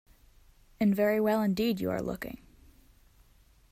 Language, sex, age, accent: English, female, under 19, United States English